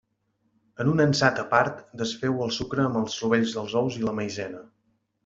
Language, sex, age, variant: Catalan, male, 30-39, Central